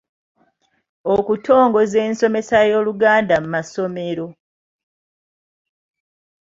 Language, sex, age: Ganda, female, 30-39